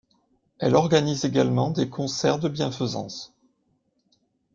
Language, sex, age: French, male, 19-29